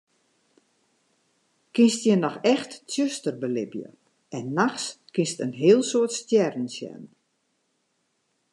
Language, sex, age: Western Frisian, female, 50-59